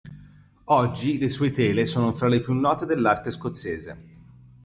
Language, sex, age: Italian, male, 30-39